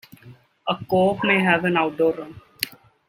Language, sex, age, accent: English, male, 19-29, India and South Asia (India, Pakistan, Sri Lanka)